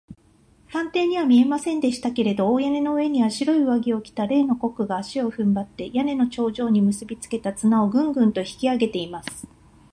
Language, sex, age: Japanese, female, 50-59